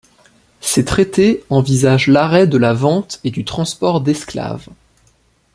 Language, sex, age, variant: French, male, 19-29, Français de métropole